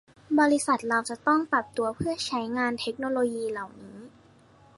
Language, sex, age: Thai, female, under 19